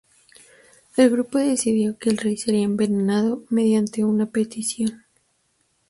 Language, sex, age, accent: Spanish, female, 19-29, México